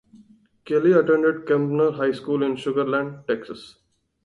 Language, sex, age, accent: English, male, 19-29, India and South Asia (India, Pakistan, Sri Lanka)